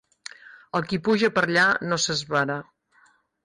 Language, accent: Catalan, Girona